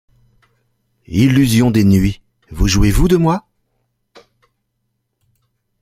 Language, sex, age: French, male, 40-49